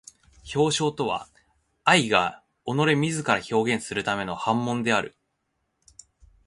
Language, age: Japanese, 19-29